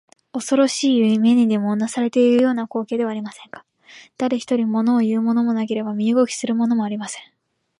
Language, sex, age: Japanese, female, 19-29